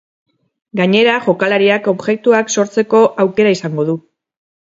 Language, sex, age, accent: Basque, female, 40-49, Mendebalekoa (Araba, Bizkaia, Gipuzkoako mendebaleko herri batzuk)